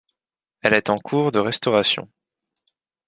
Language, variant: French, Français de métropole